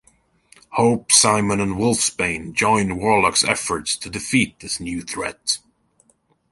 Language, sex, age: English, male, 40-49